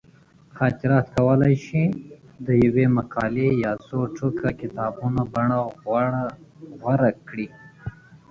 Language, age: Pashto, 19-29